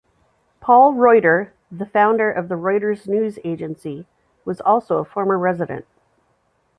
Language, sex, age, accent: English, female, 50-59, United States English